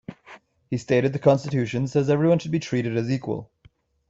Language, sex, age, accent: English, male, 19-29, United States English